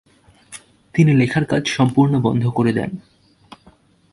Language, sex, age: Bengali, male, under 19